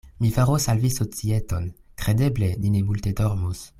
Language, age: Esperanto, 19-29